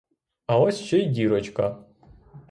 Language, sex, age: Ukrainian, male, 30-39